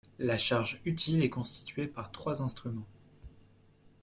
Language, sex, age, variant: French, male, 19-29, Français de métropole